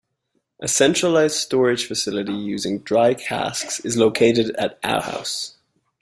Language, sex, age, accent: English, male, 19-29, Irish English